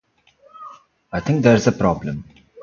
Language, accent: English, India and South Asia (India, Pakistan, Sri Lanka)